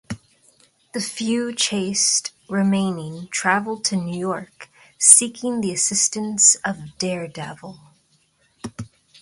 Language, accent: English, United States English